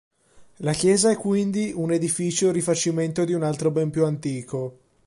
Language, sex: Italian, male